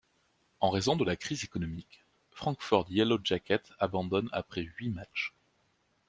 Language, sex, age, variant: French, male, 19-29, Français de métropole